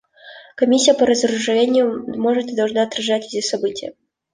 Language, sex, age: Russian, female, 19-29